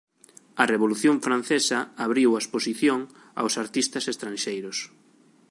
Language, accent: Galician, Oriental (común en zona oriental)